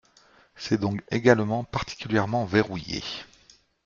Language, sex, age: French, male, 50-59